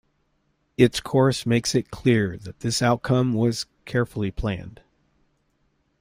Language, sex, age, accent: English, male, 50-59, United States English